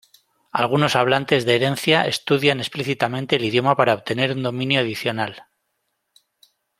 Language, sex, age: Spanish, male, 50-59